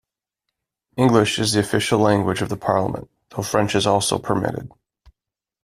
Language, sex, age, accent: English, male, 40-49, United States English